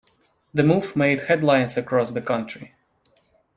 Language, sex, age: English, male, 30-39